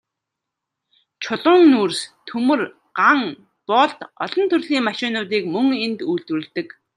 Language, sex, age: Mongolian, female, 30-39